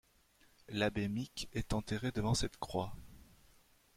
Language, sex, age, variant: French, male, 30-39, Français de métropole